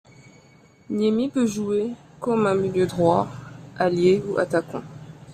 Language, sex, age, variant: French, female, 19-29, Français du nord de l'Afrique